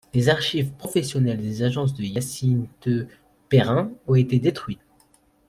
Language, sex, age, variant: French, male, under 19, Français de métropole